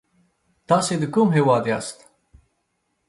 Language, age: Pashto, 30-39